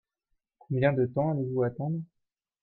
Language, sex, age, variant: French, male, 19-29, Français de métropole